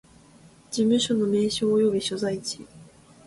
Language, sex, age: Japanese, female, 19-29